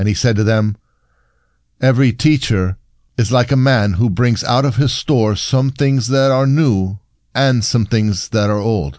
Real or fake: real